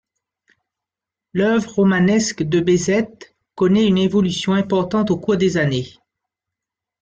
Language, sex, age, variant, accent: French, male, 30-39, Français des départements et régions d'outre-mer, Français de La Réunion